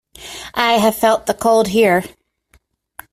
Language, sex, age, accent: English, female, 40-49, United States English